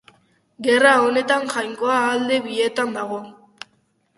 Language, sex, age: Basque, female, under 19